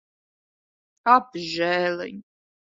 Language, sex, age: Latvian, female, 30-39